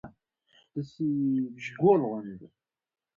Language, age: Pashto, 19-29